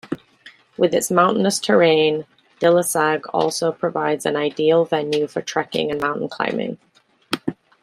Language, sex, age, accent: English, female, 30-39, England English